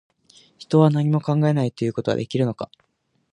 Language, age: Japanese, 19-29